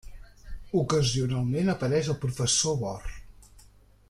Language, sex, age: Catalan, male, 50-59